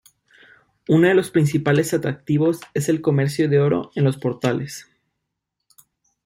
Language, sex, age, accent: Spanish, male, 19-29, México